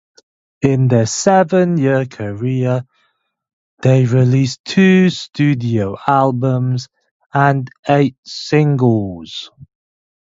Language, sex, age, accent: English, male, 19-29, England English